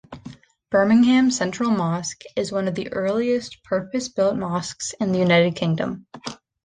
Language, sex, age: English, female, 19-29